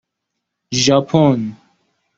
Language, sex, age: Persian, male, 19-29